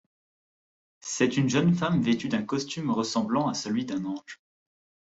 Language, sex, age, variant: French, male, 19-29, Français de métropole